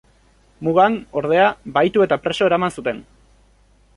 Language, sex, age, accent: Basque, male, 19-29, Erdialdekoa edo Nafarra (Gipuzkoa, Nafarroa)